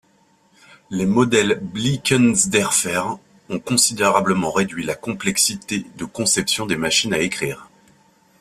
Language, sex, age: French, male, 30-39